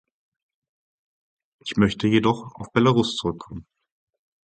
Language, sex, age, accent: German, male, 30-39, Deutschland Deutsch